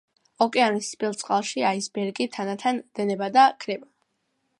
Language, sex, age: Georgian, female, under 19